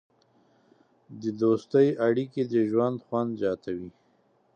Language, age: Pashto, 40-49